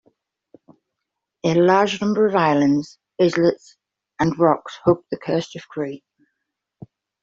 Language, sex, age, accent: English, female, 40-49, England English